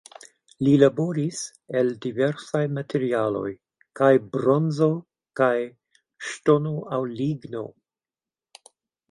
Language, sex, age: Esperanto, male, 70-79